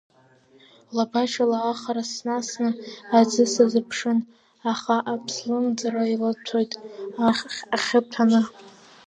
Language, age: Abkhazian, under 19